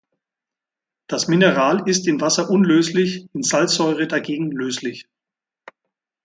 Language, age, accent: German, 60-69, Deutschland Deutsch